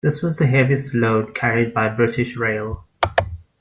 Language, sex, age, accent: English, male, 19-29, Southern African (South Africa, Zimbabwe, Namibia)